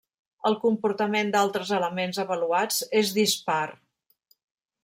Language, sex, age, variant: Catalan, female, 50-59, Central